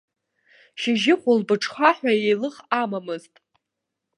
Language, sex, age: Abkhazian, female, 19-29